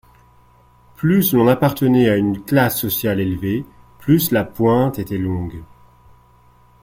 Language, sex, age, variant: French, male, 40-49, Français de métropole